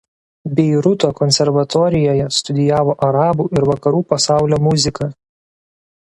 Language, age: Lithuanian, 19-29